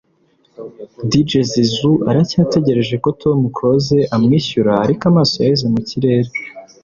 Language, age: Kinyarwanda, 19-29